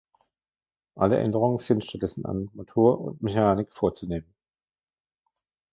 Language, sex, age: German, male, 50-59